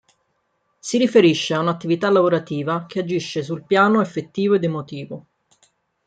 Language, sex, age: Italian, female, 30-39